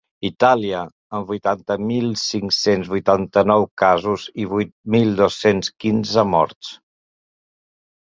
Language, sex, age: Catalan, male, 50-59